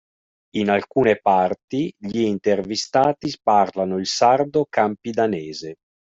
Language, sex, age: Italian, male, 50-59